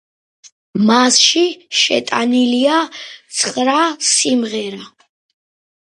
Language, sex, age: Georgian, female, 30-39